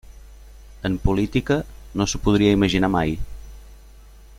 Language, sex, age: Catalan, male, 30-39